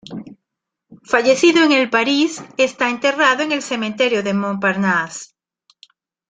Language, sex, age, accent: Spanish, female, 50-59, Caribe: Cuba, Venezuela, Puerto Rico, República Dominicana, Panamá, Colombia caribeña, México caribeño, Costa del golfo de México